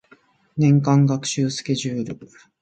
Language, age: Japanese, 30-39